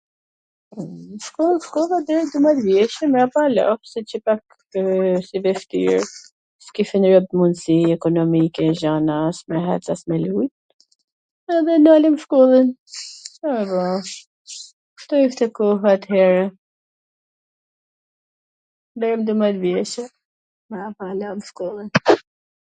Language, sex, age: Gheg Albanian, female, 40-49